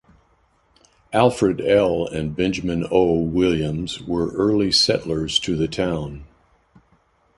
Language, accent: English, United States English